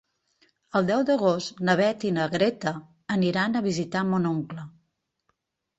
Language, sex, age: Catalan, female, 50-59